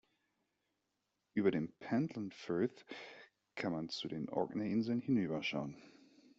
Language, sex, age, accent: German, male, 30-39, Deutschland Deutsch